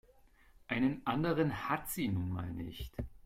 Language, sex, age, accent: German, male, 30-39, Deutschland Deutsch